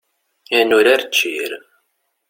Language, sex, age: Kabyle, male, 30-39